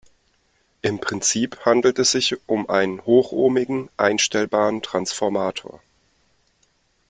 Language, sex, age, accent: German, male, 30-39, Deutschland Deutsch